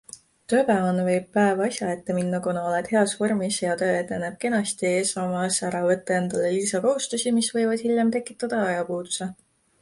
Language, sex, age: Estonian, female, 19-29